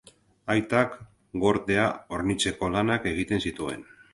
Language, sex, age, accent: Basque, male, 50-59, Mendebalekoa (Araba, Bizkaia, Gipuzkoako mendebaleko herri batzuk)